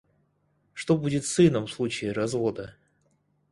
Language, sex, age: Russian, male, 30-39